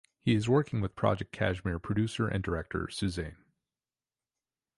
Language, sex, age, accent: English, male, 40-49, United States English